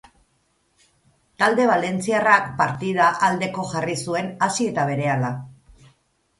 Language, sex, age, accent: Basque, female, 50-59, Erdialdekoa edo Nafarra (Gipuzkoa, Nafarroa)